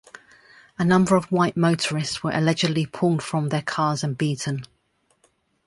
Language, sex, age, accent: English, female, 30-39, England English